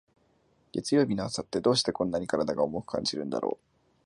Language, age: Japanese, 19-29